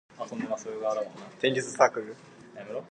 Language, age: English, 19-29